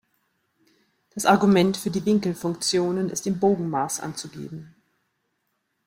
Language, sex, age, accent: German, female, 40-49, Deutschland Deutsch